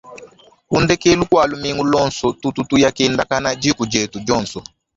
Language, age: Luba-Lulua, 19-29